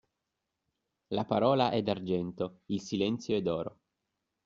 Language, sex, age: Italian, male, 19-29